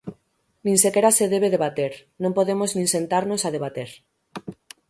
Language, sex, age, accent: Galician, female, 19-29, Central (gheada); Oriental (común en zona oriental)